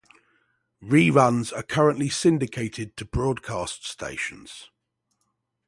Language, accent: English, England English